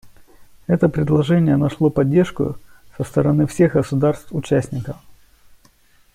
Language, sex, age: Russian, male, 40-49